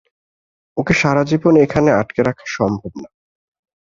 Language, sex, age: Bengali, male, 19-29